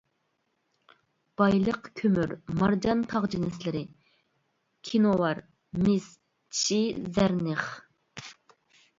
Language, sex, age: Uyghur, female, 30-39